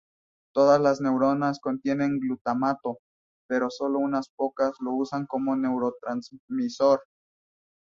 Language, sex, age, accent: Spanish, male, 19-29, México